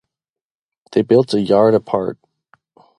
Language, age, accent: English, 19-29, United States English; midwest